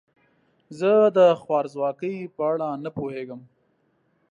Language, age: Pashto, 30-39